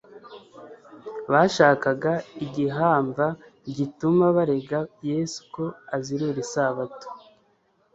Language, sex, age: Kinyarwanda, male, 30-39